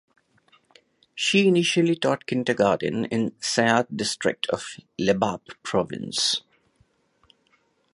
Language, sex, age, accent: English, male, 30-39, India and South Asia (India, Pakistan, Sri Lanka)